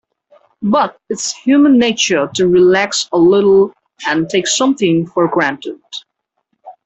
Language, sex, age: English, male, 19-29